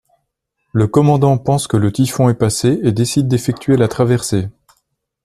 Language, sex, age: French, male, 30-39